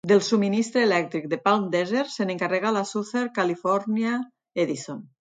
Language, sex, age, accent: Catalan, female, 40-49, Tortosí